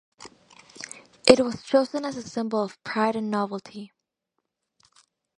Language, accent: English, United States English